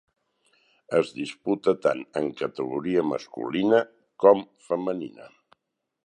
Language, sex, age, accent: Catalan, male, 60-69, Barceloní